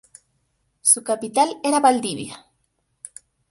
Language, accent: Spanish, Andino-Pacífico: Colombia, Perú, Ecuador, oeste de Bolivia y Venezuela andina